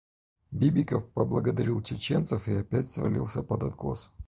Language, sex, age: Russian, male, 30-39